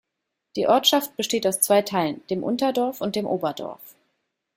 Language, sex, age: German, female, 30-39